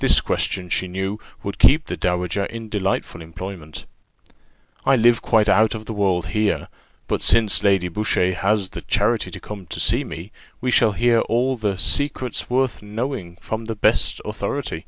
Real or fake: real